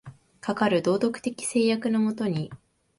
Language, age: Japanese, 19-29